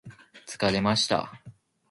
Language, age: Japanese, under 19